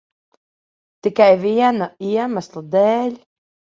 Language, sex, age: Latvian, female, 30-39